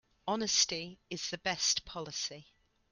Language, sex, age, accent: English, female, 50-59, England English